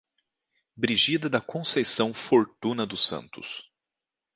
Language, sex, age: Portuguese, male, 30-39